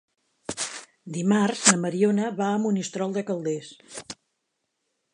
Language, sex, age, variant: Catalan, female, 70-79, Central